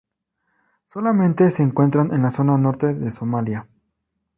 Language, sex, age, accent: Spanish, male, 19-29, México